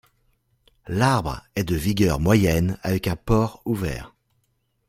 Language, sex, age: French, male, 40-49